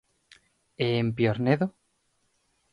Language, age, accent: Galician, 19-29, Normativo (estándar)